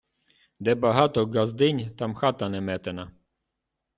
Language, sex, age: Ukrainian, male, 30-39